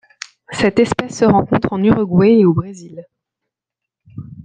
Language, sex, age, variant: French, female, 30-39, Français de métropole